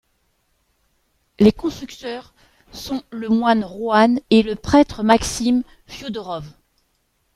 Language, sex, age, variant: French, female, 40-49, Français de métropole